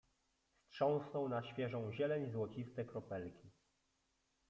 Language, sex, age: Polish, male, 30-39